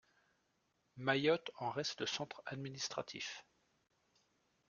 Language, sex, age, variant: French, male, 30-39, Français de métropole